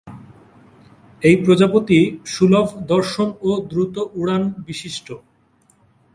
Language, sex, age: Bengali, male, 19-29